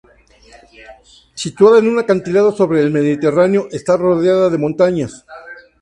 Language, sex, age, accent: Spanish, male, 50-59, México